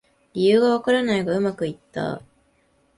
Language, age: Japanese, 19-29